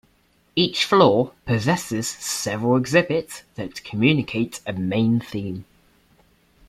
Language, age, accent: English, under 19, England English